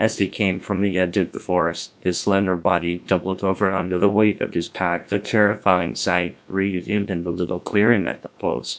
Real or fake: fake